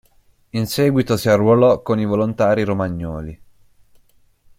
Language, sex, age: Italian, male, 19-29